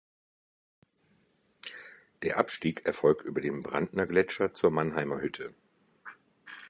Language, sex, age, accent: German, male, 50-59, Deutschland Deutsch